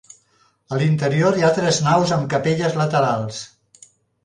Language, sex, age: Catalan, male, 60-69